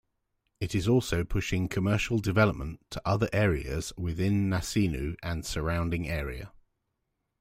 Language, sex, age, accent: English, male, 40-49, England English